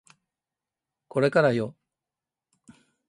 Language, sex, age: Japanese, male, 70-79